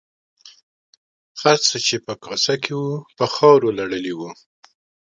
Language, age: Pashto, 50-59